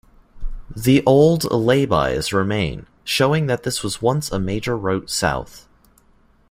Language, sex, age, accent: English, male, 19-29, United States English